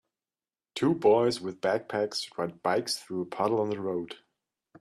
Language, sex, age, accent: English, male, 19-29, United States English